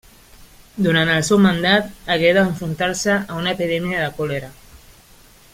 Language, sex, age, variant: Catalan, female, 30-39, Central